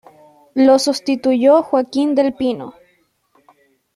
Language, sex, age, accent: Spanish, female, under 19, Andino-Pacífico: Colombia, Perú, Ecuador, oeste de Bolivia y Venezuela andina